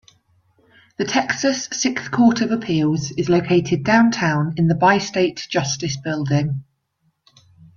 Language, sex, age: English, female, 40-49